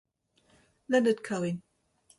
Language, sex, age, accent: English, female, 70-79, England English